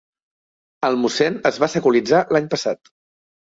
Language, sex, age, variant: Catalan, male, 30-39, Central